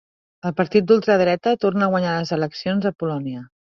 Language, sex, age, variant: Catalan, female, 40-49, Central